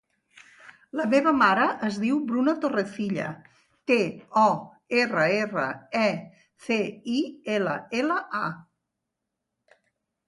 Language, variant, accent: Catalan, Central, central